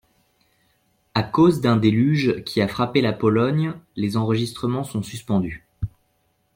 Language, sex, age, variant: French, male, 19-29, Français de métropole